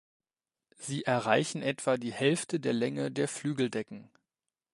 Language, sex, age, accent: German, male, 19-29, Deutschland Deutsch